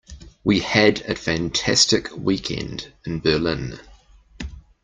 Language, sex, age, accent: English, male, 40-49, New Zealand English